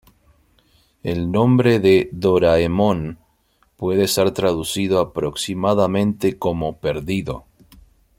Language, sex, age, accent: Spanish, male, 40-49, Rioplatense: Argentina, Uruguay, este de Bolivia, Paraguay